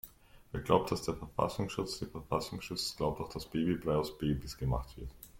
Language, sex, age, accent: German, male, 19-29, Österreichisches Deutsch